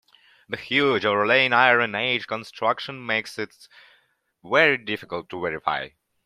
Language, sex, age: English, male, under 19